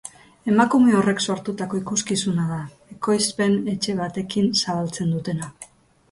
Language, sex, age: Basque, female, 50-59